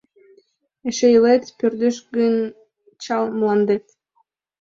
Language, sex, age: Mari, female, 19-29